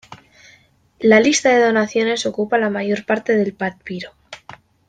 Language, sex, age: Spanish, female, 19-29